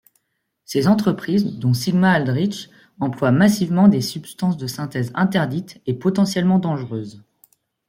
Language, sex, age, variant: French, female, 30-39, Français de métropole